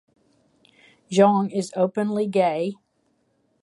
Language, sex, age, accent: English, female, 60-69, United States English